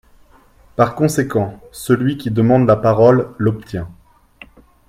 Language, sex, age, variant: French, male, 19-29, Français de métropole